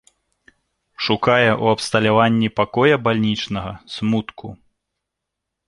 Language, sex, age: Belarusian, male, 30-39